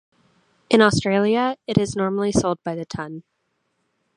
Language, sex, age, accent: English, female, 19-29, United States English